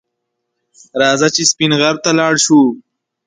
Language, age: Pashto, 19-29